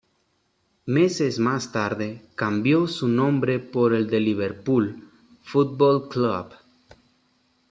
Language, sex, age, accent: Spanish, male, 19-29, México